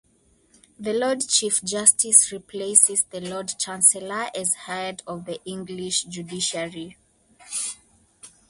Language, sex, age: English, female, 19-29